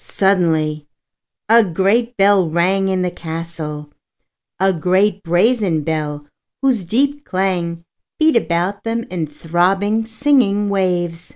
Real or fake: real